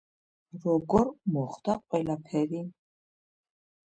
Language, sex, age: Georgian, female, 50-59